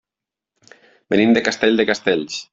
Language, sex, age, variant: Catalan, male, 40-49, Nord-Occidental